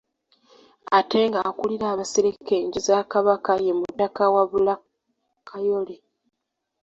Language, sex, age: Ganda, female, 19-29